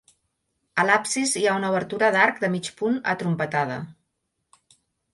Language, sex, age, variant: Catalan, female, 40-49, Central